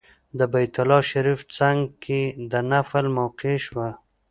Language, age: Pashto, 30-39